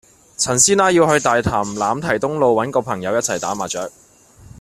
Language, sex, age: Cantonese, male, 30-39